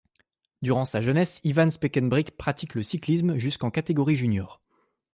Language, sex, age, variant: French, male, 19-29, Français de métropole